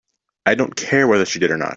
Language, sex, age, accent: English, male, under 19, United States English